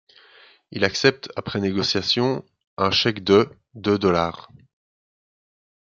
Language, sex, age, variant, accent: French, male, 30-39, Français d'Europe, Français de Belgique